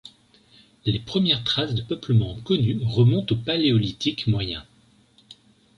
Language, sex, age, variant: French, male, 30-39, Français de métropole